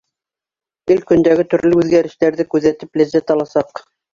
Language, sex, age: Bashkir, female, 60-69